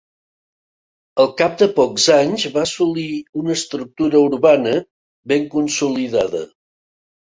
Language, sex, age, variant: Catalan, male, 60-69, Central